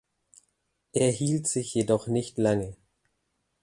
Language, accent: German, Deutschland Deutsch